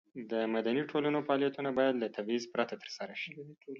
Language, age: Pashto, 30-39